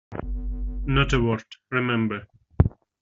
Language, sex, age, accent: English, male, 19-29, United States English